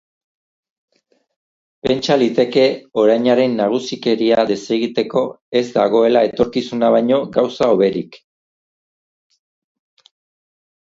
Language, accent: Basque, Erdialdekoa edo Nafarra (Gipuzkoa, Nafarroa)